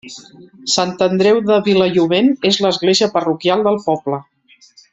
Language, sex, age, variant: Catalan, female, 40-49, Central